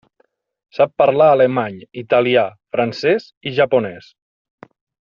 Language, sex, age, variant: Catalan, male, 30-39, Nord-Occidental